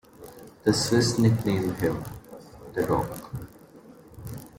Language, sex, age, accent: English, male, 19-29, India and South Asia (India, Pakistan, Sri Lanka)